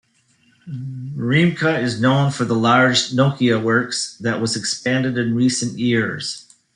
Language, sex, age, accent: English, male, 50-59, United States English